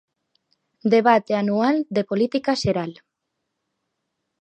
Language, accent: Galician, Oriental (común en zona oriental); Normativo (estándar)